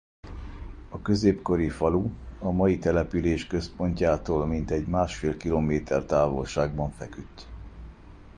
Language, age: Hungarian, 40-49